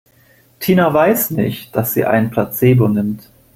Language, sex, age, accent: German, male, 30-39, Deutschland Deutsch